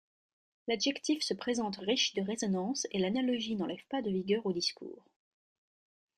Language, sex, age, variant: French, female, 19-29, Français de métropole